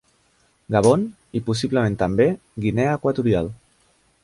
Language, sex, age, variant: Catalan, male, 19-29, Central